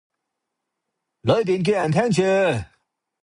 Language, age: Cantonese, 40-49